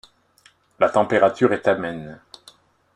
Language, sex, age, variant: French, male, 50-59, Français de métropole